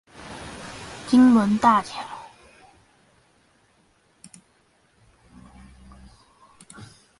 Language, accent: Chinese, 出生地：新北市